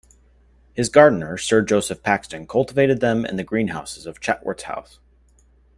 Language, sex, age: English, male, 19-29